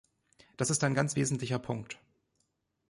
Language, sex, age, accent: German, male, 30-39, Deutschland Deutsch